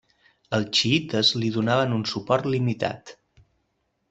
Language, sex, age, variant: Catalan, male, 19-29, Central